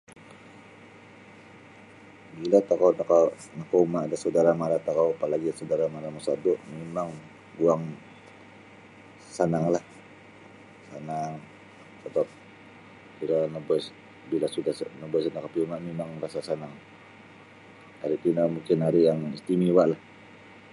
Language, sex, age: Sabah Bisaya, male, 40-49